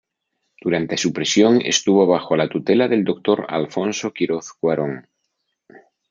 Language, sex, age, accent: Spanish, male, 50-59, España: Norte peninsular (Asturias, Castilla y León, Cantabria, País Vasco, Navarra, Aragón, La Rioja, Guadalajara, Cuenca)